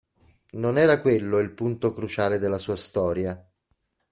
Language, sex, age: Italian, male, 50-59